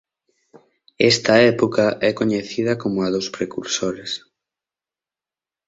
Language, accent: Galician, Central (gheada); Oriental (común en zona oriental); Normativo (estándar)